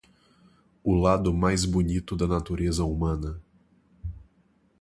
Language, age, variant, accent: Portuguese, 19-29, Portuguese (Brasil), Mineiro